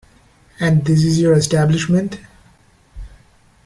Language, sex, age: English, male, 19-29